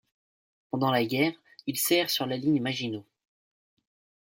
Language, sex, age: French, male, 19-29